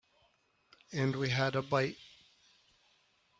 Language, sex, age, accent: English, male, 30-39, United States English